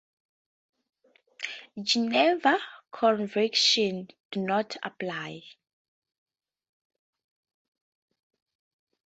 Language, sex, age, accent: English, female, 19-29, Southern African (South Africa, Zimbabwe, Namibia)